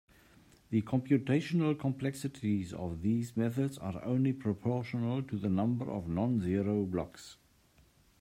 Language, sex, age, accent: English, male, 60-69, Southern African (South Africa, Zimbabwe, Namibia)